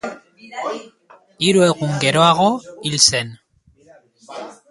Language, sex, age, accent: Basque, male, 40-49, Mendebalekoa (Araba, Bizkaia, Gipuzkoako mendebaleko herri batzuk)